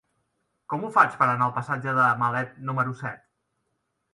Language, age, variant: Catalan, 19-29, Central